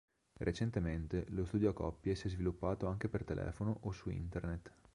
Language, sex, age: Italian, male, 19-29